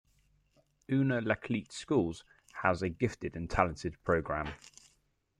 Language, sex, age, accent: English, male, 30-39, England English